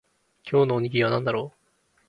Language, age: Japanese, 19-29